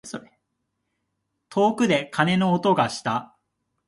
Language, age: Japanese, 19-29